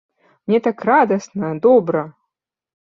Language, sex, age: Belarusian, female, 30-39